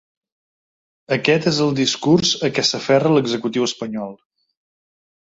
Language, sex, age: Catalan, male, 40-49